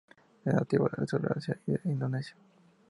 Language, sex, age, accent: Spanish, male, 19-29, México